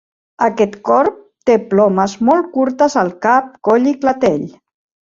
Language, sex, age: Catalan, female, 40-49